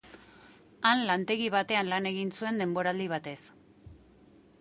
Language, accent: Basque, Mendebalekoa (Araba, Bizkaia, Gipuzkoako mendebaleko herri batzuk)